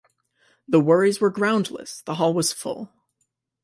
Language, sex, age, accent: English, male, 19-29, United States English